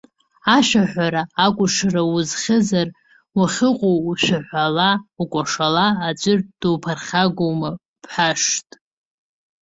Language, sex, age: Abkhazian, female, under 19